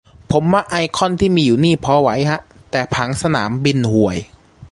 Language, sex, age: Thai, male, 19-29